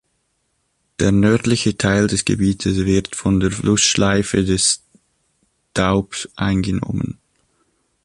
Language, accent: German, Schweizerdeutsch